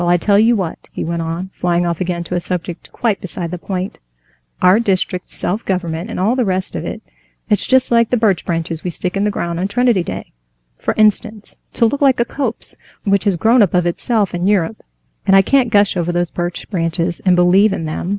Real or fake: real